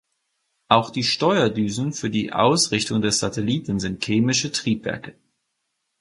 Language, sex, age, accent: German, male, 30-39, Deutschland Deutsch